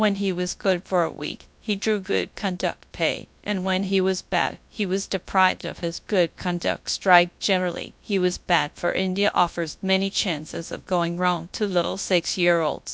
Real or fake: fake